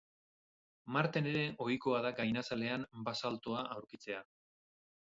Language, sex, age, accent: Basque, male, 40-49, Mendebalekoa (Araba, Bizkaia, Gipuzkoako mendebaleko herri batzuk)